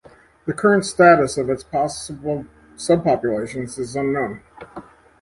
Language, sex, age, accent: English, male, 70-79, United States English